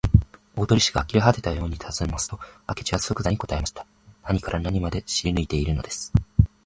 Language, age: Japanese, 19-29